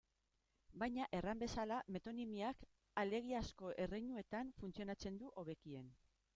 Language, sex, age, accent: Basque, female, 40-49, Mendebalekoa (Araba, Bizkaia, Gipuzkoako mendebaleko herri batzuk)